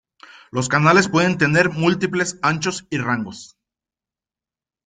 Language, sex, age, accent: Spanish, male, 40-49, México